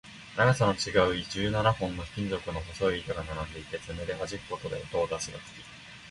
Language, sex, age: Japanese, male, 19-29